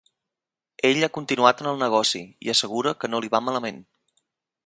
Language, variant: Catalan, Central